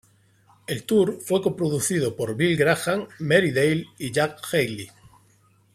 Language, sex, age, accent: Spanish, male, 40-49, España: Norte peninsular (Asturias, Castilla y León, Cantabria, País Vasco, Navarra, Aragón, La Rioja, Guadalajara, Cuenca)